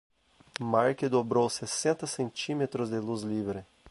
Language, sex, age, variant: Portuguese, male, 19-29, Portuguese (Brasil)